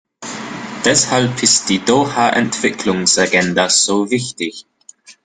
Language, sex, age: German, male, 19-29